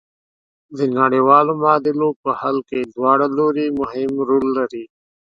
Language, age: Pashto, 40-49